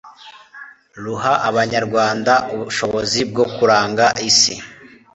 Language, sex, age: Kinyarwanda, male, 19-29